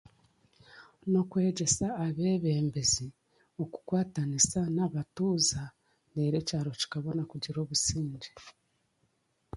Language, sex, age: Chiga, female, 30-39